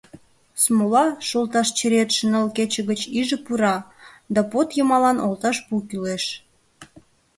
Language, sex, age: Mari, female, 19-29